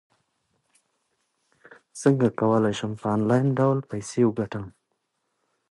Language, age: Pashto, 30-39